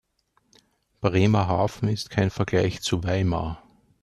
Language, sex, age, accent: German, male, 40-49, Österreichisches Deutsch